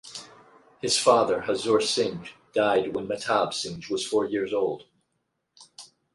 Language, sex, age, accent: English, male, 50-59, United States English